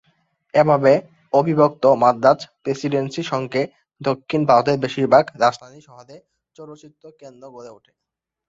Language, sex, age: Bengali, male, 19-29